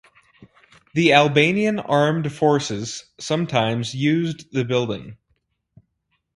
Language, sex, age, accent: English, male, 19-29, United States English